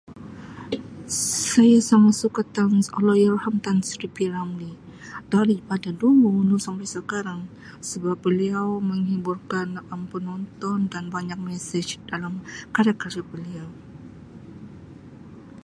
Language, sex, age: Sabah Malay, female, 40-49